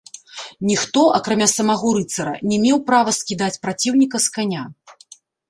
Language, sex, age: Belarusian, female, 40-49